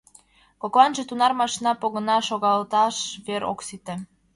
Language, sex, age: Mari, female, 19-29